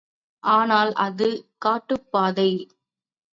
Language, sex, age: Tamil, female, 19-29